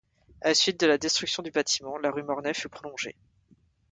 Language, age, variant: French, 30-39, Français de métropole